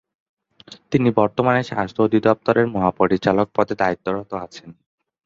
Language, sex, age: Bengali, male, 19-29